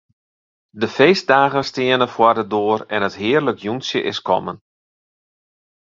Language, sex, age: Western Frisian, male, 40-49